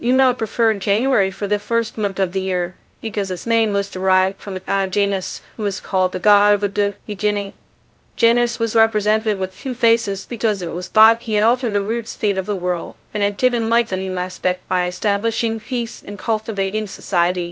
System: TTS, VITS